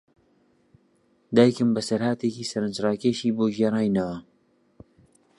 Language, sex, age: Central Kurdish, male, 30-39